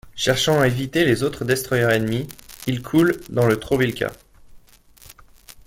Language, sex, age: French, male, 30-39